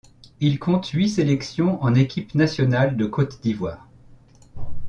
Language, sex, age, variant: French, male, 30-39, Français de métropole